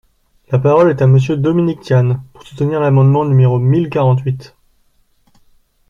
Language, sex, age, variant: French, male, 19-29, Français de métropole